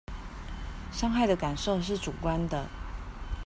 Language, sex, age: Chinese, female, 30-39